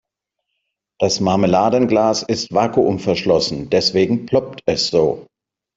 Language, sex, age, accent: German, male, 50-59, Deutschland Deutsch